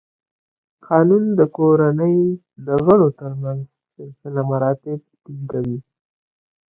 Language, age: Pashto, 30-39